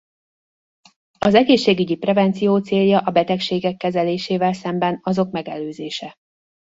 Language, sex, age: Hungarian, female, 40-49